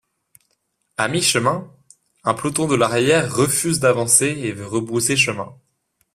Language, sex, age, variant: French, male, 19-29, Français de métropole